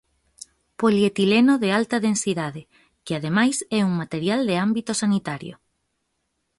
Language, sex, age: Galician, female, 19-29